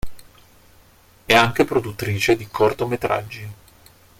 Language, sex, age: Italian, male, 40-49